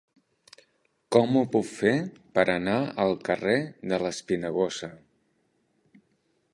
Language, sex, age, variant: Catalan, male, 40-49, Central